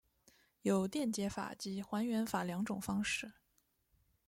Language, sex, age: Chinese, female, 19-29